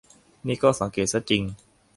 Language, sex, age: Thai, male, under 19